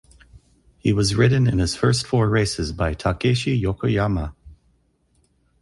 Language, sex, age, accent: English, male, 40-49, United States English